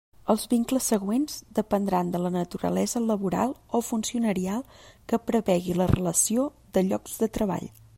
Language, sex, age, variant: Catalan, female, 30-39, Central